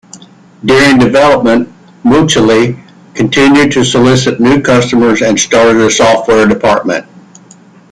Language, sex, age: English, male, 60-69